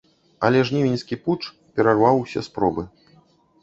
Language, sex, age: Belarusian, male, 40-49